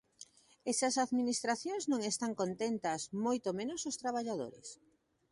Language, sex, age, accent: Galician, female, 30-39, Normativo (estándar)